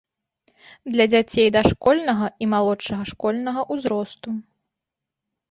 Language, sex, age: Belarusian, female, 30-39